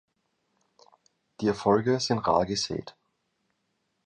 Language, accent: German, Österreichisches Deutsch